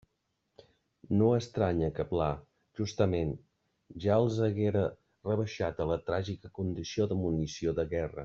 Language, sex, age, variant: Catalan, male, 40-49, Balear